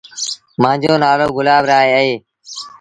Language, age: Sindhi Bhil, 19-29